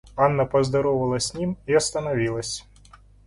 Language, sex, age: Russian, male, 40-49